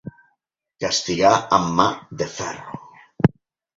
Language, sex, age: Catalan, male, 50-59